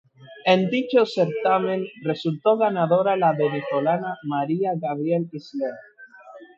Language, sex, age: Spanish, male, 19-29